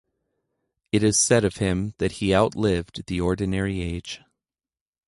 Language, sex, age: English, male, 30-39